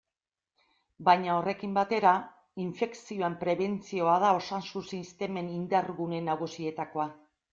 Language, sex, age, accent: Basque, female, 60-69, Erdialdekoa edo Nafarra (Gipuzkoa, Nafarroa)